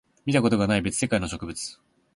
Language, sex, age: Japanese, male, 19-29